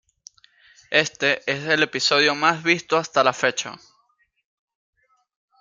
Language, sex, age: Spanish, male, 19-29